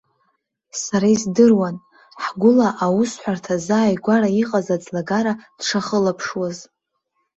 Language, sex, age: Abkhazian, female, under 19